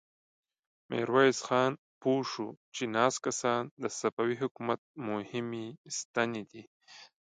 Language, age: Pashto, 19-29